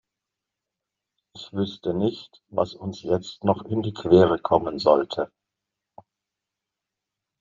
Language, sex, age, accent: German, male, 50-59, Deutschland Deutsch